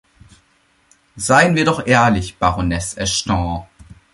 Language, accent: German, Deutschland Deutsch